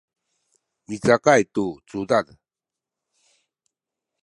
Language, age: Sakizaya, 60-69